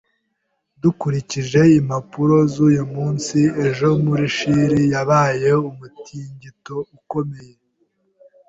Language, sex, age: Kinyarwanda, male, 19-29